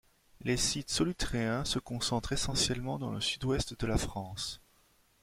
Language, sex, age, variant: French, male, 30-39, Français de métropole